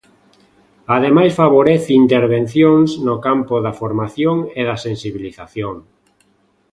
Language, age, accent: Galician, 40-49, Normativo (estándar)